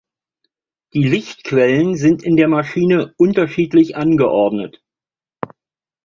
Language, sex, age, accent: German, male, 50-59, Deutschland Deutsch